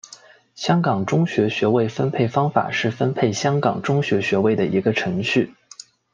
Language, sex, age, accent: Chinese, male, 19-29, 出生地：广东省